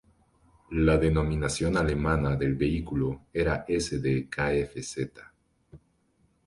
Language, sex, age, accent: Spanish, male, 19-29, Andino-Pacífico: Colombia, Perú, Ecuador, oeste de Bolivia y Venezuela andina